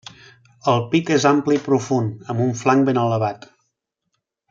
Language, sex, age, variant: Catalan, male, 30-39, Central